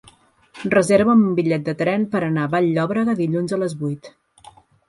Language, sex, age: Catalan, female, 50-59